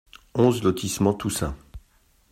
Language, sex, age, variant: French, male, 50-59, Français de métropole